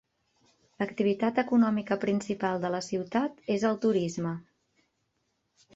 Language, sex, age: Catalan, female, 60-69